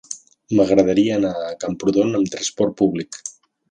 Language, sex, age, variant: Catalan, male, 40-49, Central